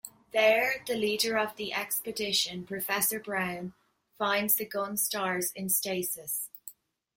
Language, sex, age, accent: English, female, 30-39, Irish English